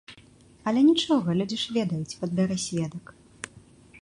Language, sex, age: Belarusian, female, 19-29